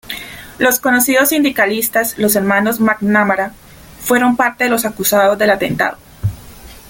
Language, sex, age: Spanish, female, 30-39